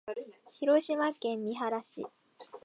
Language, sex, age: Japanese, female, 19-29